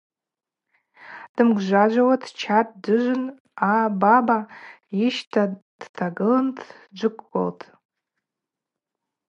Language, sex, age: Abaza, female, 30-39